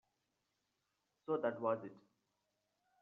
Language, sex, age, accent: English, male, 19-29, India and South Asia (India, Pakistan, Sri Lanka)